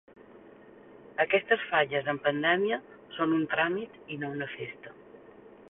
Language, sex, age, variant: Catalan, female, 40-49, Balear